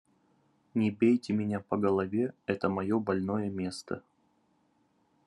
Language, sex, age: Russian, male, 19-29